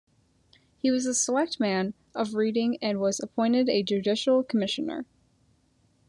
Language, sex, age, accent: English, female, under 19, United States English